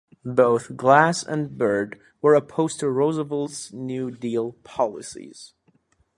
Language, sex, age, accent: English, male, 19-29, England English